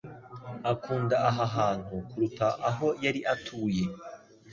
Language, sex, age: Kinyarwanda, male, 19-29